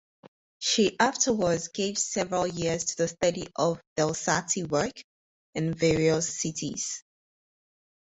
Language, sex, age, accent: English, female, 30-39, United States English